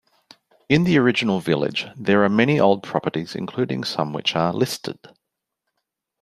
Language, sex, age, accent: English, male, 40-49, Australian English